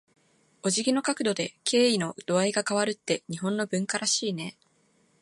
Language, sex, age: Japanese, female, 19-29